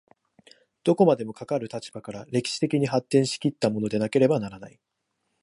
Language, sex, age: Japanese, male, 19-29